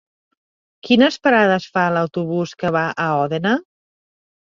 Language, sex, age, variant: Catalan, female, 40-49, Central